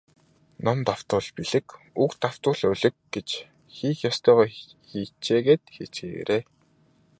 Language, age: Mongolian, 19-29